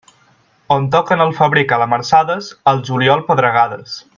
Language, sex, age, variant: Catalan, male, 19-29, Central